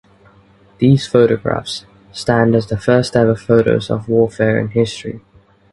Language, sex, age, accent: English, male, 19-29, England English